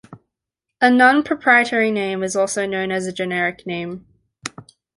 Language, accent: English, Australian English